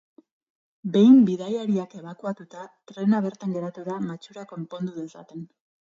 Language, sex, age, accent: Basque, female, 30-39, Mendebalekoa (Araba, Bizkaia, Gipuzkoako mendebaleko herri batzuk)